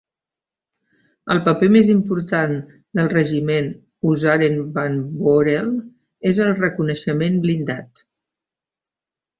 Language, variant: Catalan, Central